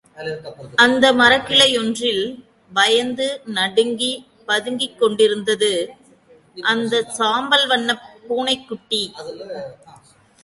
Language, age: Tamil, 40-49